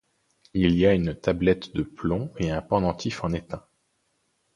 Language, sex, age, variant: French, male, 19-29, Français de métropole